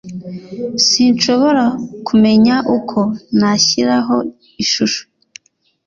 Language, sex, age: Kinyarwanda, female, under 19